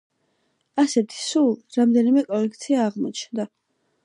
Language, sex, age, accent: Georgian, female, under 19, მშვიდი